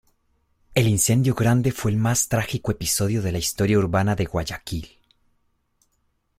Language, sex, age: Spanish, male, 19-29